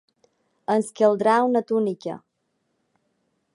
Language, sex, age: Catalan, female, 40-49